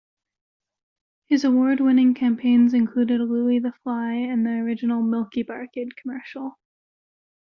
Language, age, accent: English, 19-29, United States English